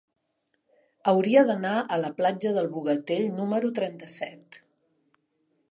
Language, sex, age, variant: Catalan, female, 50-59, Central